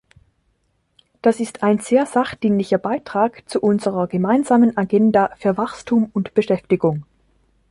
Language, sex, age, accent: German, female, 19-29, Schweizerdeutsch